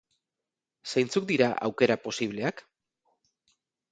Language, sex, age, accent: Basque, male, 40-49, Mendebalekoa (Araba, Bizkaia, Gipuzkoako mendebaleko herri batzuk)